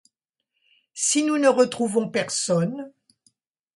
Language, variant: French, Français de métropole